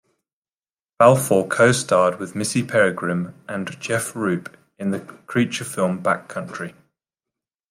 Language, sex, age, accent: English, male, 40-49, England English